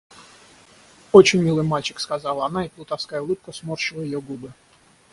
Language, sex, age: Russian, male, 30-39